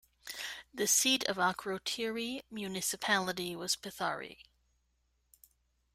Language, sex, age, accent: English, female, 30-39, United States English